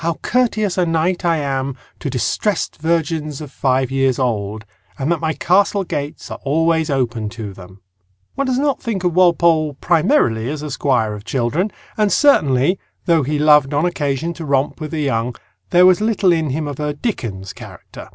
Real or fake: real